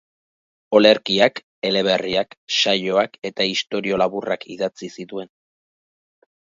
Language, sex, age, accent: Basque, male, 40-49, Batua